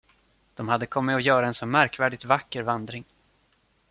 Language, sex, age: Swedish, male, 19-29